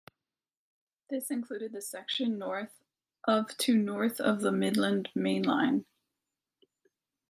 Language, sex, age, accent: English, female, 30-39, United States English